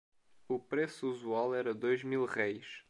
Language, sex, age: Portuguese, male, 19-29